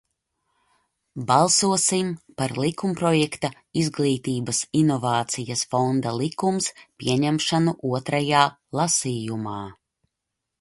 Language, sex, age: Latvian, female, 40-49